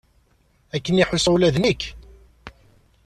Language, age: Kabyle, 40-49